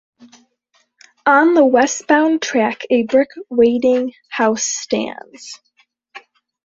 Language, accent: English, United States English